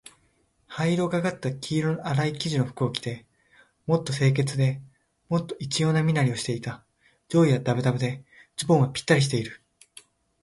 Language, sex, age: Japanese, male, under 19